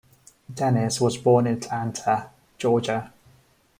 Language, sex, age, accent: English, male, 19-29, England English